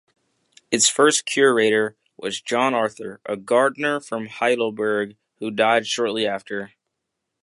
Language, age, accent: English, under 19, United States English